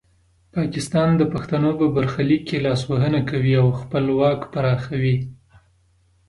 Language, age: Pashto, 19-29